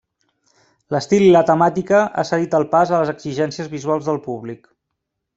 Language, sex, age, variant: Catalan, male, 30-39, Central